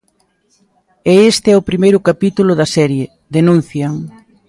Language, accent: Galician, Oriental (común en zona oriental)